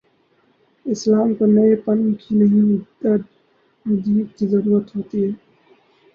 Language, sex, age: Urdu, male, 19-29